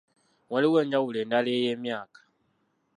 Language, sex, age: Ganda, male, 19-29